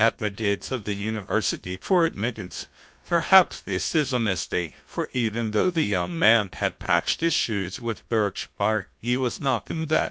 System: TTS, GlowTTS